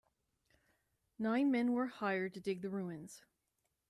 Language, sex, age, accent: English, female, 50-59, United States English